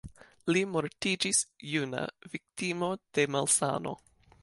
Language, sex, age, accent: Esperanto, female, 30-39, Internacia